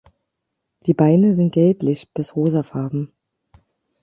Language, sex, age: German, female, 40-49